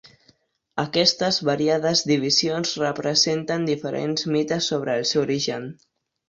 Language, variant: Catalan, Central